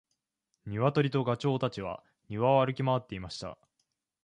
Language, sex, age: Japanese, male, 19-29